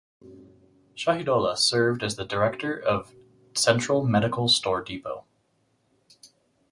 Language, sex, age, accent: English, male, 30-39, United States English